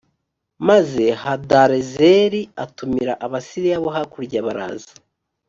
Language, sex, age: Kinyarwanda, male, 30-39